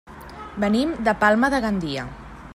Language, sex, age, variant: Catalan, female, 30-39, Central